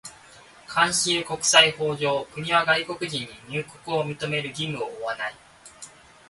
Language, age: Japanese, 19-29